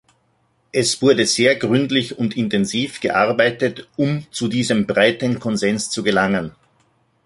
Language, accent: German, Österreichisches Deutsch